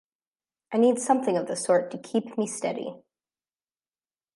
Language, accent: English, United States English